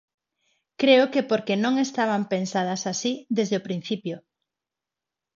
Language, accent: Galician, Neofalante